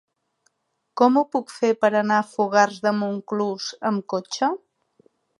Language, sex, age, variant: Catalan, female, 40-49, Central